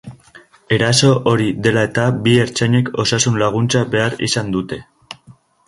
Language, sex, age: Basque, male, under 19